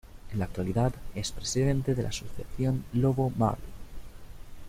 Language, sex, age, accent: Spanish, male, 19-29, España: Sur peninsular (Andalucia, Extremadura, Murcia)